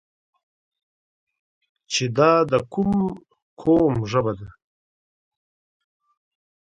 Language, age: Pashto, 30-39